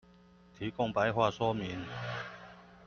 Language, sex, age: Chinese, male, 40-49